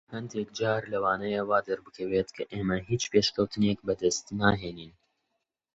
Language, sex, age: Central Kurdish, male, under 19